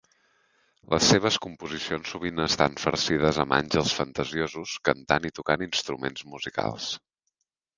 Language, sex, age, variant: Catalan, male, 30-39, Central